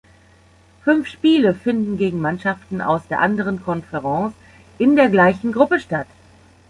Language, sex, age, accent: German, female, 40-49, Deutschland Deutsch